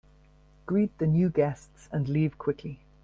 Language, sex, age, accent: English, female, 50-59, Irish English